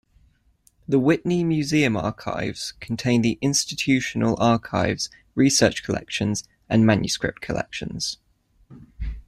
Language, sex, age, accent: English, male, 19-29, England English